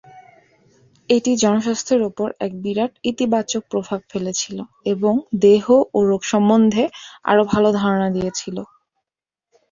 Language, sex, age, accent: Bengali, female, 30-39, Native